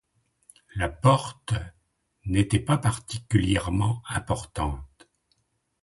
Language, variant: French, Français de métropole